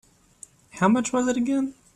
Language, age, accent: English, 19-29, United States English